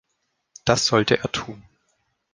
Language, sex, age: German, male, 19-29